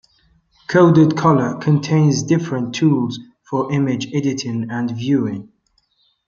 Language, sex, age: English, male, 19-29